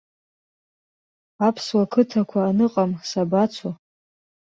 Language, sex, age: Abkhazian, female, 19-29